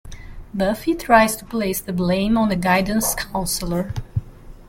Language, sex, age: English, female, 40-49